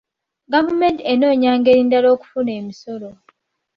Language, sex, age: Ganda, female, 19-29